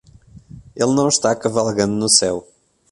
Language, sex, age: Portuguese, male, 19-29